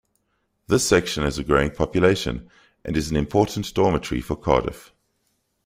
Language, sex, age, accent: English, male, 30-39, Southern African (South Africa, Zimbabwe, Namibia)